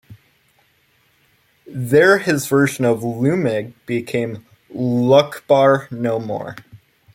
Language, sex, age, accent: English, male, under 19, United States English